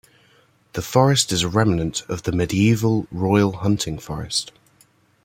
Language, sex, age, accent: English, male, 19-29, England English